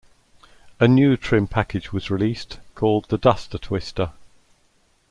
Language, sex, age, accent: English, male, 60-69, England English